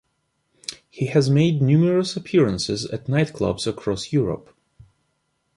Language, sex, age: English, male, 30-39